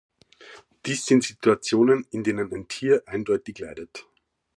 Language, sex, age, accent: German, male, 30-39, Österreichisches Deutsch